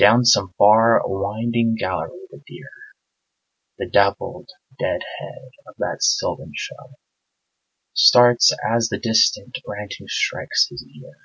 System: none